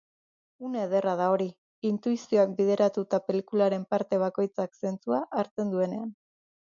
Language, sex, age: Basque, female, 30-39